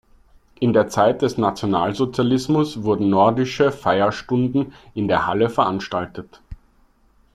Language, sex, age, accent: German, male, 30-39, Österreichisches Deutsch